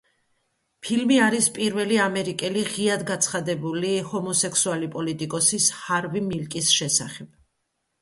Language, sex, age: Georgian, female, 50-59